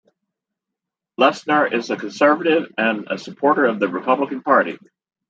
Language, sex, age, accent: English, male, 50-59, United States English